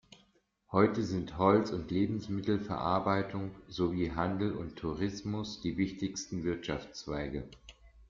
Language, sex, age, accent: German, male, 50-59, Deutschland Deutsch